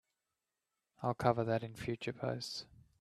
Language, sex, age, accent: English, male, 30-39, Australian English